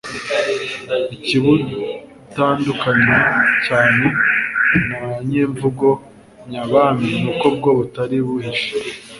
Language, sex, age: Kinyarwanda, male, 19-29